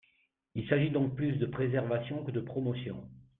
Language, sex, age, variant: French, male, 50-59, Français de métropole